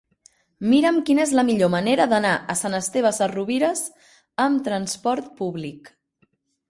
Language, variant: Catalan, Central